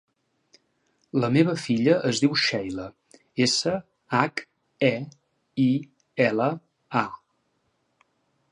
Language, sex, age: Catalan, male, 40-49